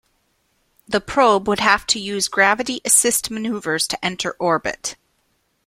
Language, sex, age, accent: English, female, 30-39, United States English